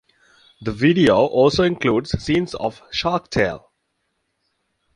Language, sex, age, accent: English, male, 19-29, United States English